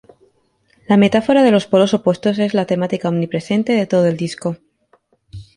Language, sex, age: Spanish, female, 19-29